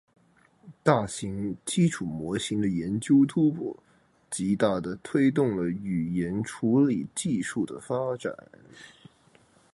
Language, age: Chinese, 19-29